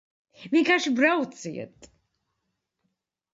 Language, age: Latvian, 19-29